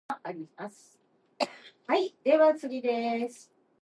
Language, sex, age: English, female, under 19